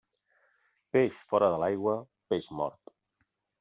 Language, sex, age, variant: Catalan, male, 40-49, Central